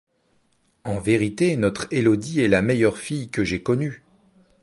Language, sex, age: French, male, 40-49